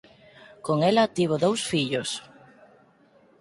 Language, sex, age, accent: Galician, female, 19-29, Normativo (estándar)